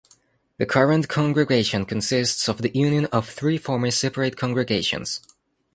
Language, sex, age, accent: English, male, 19-29, United States English